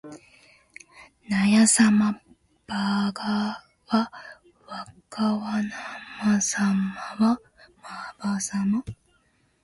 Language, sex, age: Japanese, female, 19-29